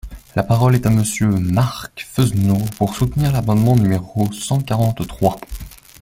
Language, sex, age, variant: French, male, 19-29, Français de métropole